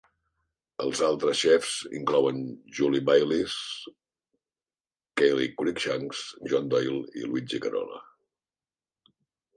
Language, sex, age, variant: Catalan, male, 50-59, Central